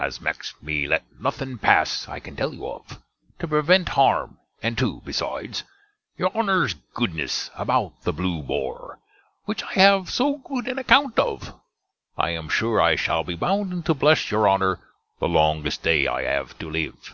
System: none